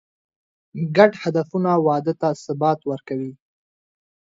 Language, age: Pashto, under 19